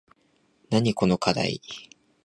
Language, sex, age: Japanese, male, 19-29